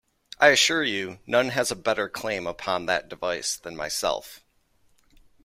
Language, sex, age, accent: English, male, 30-39, United States English